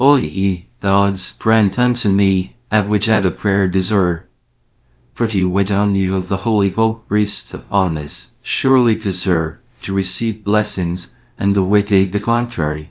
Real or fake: fake